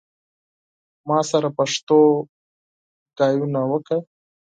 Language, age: Pashto, 19-29